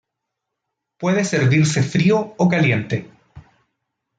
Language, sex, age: Spanish, male, 30-39